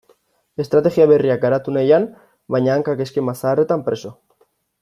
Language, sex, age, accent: Basque, male, 19-29, Erdialdekoa edo Nafarra (Gipuzkoa, Nafarroa)